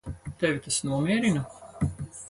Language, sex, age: Latvian, female, 50-59